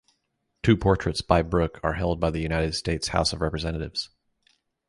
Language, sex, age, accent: English, male, 40-49, United States English